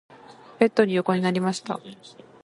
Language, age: Japanese, 19-29